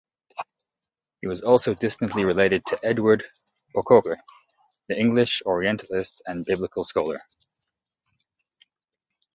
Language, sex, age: English, male, 30-39